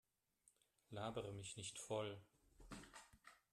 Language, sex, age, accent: German, male, 50-59, Deutschland Deutsch